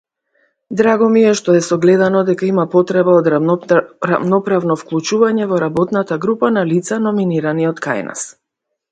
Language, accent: English, United States English